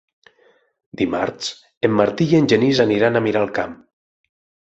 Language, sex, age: Catalan, male, 40-49